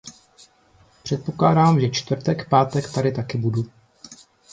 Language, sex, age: Czech, male, 30-39